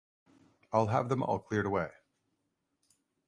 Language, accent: English, United States English